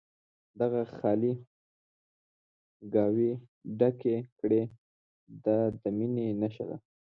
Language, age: Pashto, 19-29